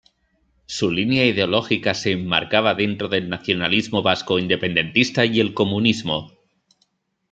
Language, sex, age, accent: Spanish, male, 30-39, España: Norte peninsular (Asturias, Castilla y León, Cantabria, País Vasco, Navarra, Aragón, La Rioja, Guadalajara, Cuenca)